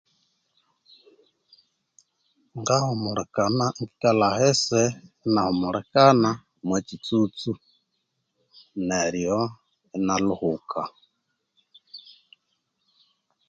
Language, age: Konzo, 40-49